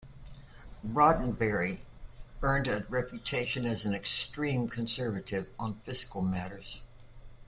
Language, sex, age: English, female, 70-79